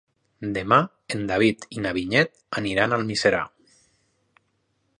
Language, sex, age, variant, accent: Catalan, male, 30-39, Nord-Occidental, Lleidatà